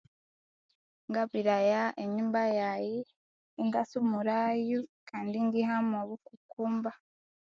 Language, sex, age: Konzo, female, 19-29